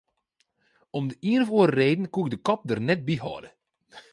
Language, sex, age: Western Frisian, male, 30-39